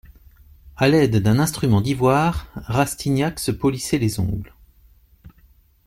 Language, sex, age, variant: French, male, 40-49, Français de métropole